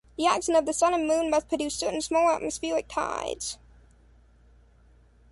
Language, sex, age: English, male, under 19